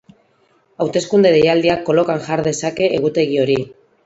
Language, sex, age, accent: Basque, female, 30-39, Mendebalekoa (Araba, Bizkaia, Gipuzkoako mendebaleko herri batzuk)